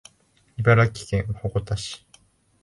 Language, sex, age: Japanese, male, 19-29